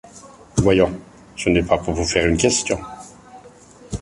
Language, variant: French, Français de métropole